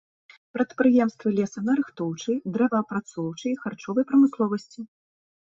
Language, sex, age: Belarusian, female, 30-39